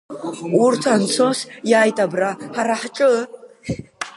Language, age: Abkhazian, under 19